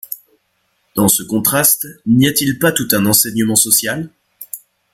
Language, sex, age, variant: French, male, 19-29, Français de métropole